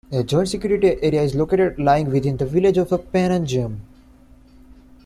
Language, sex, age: English, male, 19-29